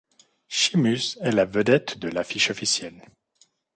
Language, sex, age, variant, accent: French, male, 40-49, Français d'Europe, Français de Suisse